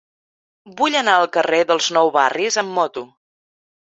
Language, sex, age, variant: Catalan, female, 19-29, Central